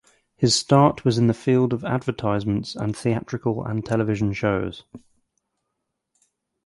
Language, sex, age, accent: English, male, 19-29, England English